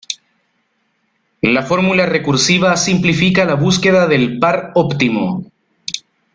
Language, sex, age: Spanish, male, 30-39